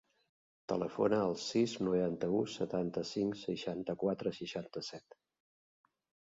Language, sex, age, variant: Catalan, male, 50-59, Central